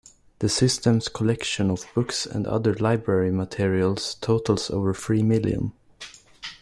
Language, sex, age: English, male, under 19